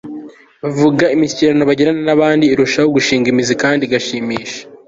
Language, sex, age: Kinyarwanda, male, 19-29